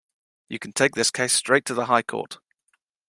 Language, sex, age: English, male, 19-29